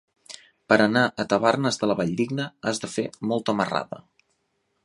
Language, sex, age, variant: Catalan, male, 19-29, Central